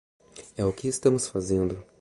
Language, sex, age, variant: Portuguese, male, 19-29, Portuguese (Brasil)